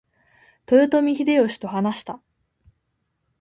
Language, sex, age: Japanese, female, 19-29